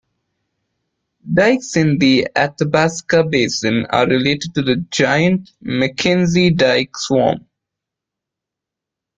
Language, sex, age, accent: English, male, 19-29, India and South Asia (India, Pakistan, Sri Lanka)